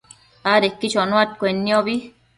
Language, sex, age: Matsés, female, 30-39